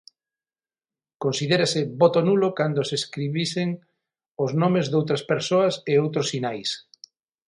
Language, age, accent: Galician, 50-59, Atlántico (seseo e gheada); Normativo (estándar)